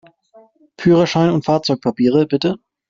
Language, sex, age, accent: German, male, 30-39, Deutschland Deutsch